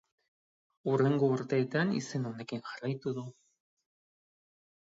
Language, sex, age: Basque, male, 30-39